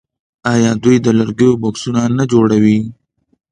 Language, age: Pashto, 19-29